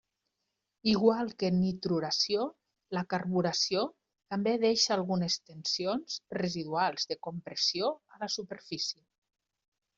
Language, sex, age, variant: Catalan, female, 50-59, Nord-Occidental